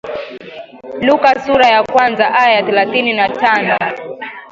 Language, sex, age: Swahili, female, 19-29